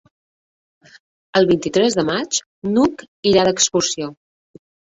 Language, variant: Catalan, Balear